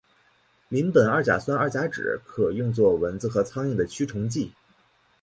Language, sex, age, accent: Chinese, male, 19-29, 出生地：黑龙江省